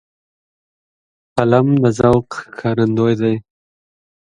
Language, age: Pashto, 19-29